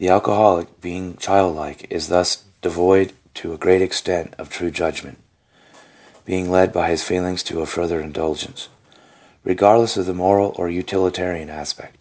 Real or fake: real